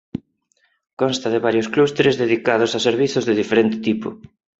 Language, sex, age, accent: Galician, male, 30-39, Neofalante